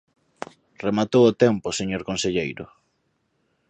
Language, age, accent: Galician, 19-29, Atlántico (seseo e gheada)